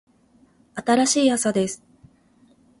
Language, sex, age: Japanese, female, 30-39